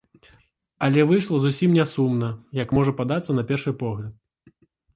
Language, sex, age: Belarusian, male, 30-39